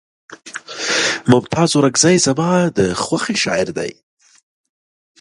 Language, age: Pashto, 30-39